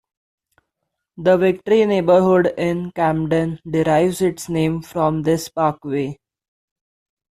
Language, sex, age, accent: English, male, 19-29, India and South Asia (India, Pakistan, Sri Lanka)